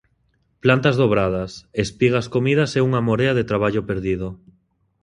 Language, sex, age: Galician, male, 19-29